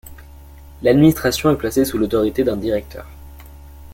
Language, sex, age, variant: French, male, under 19, Français de métropole